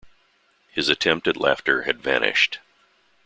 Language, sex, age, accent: English, male, 60-69, United States English